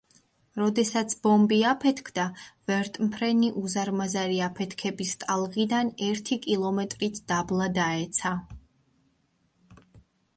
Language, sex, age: Georgian, female, 19-29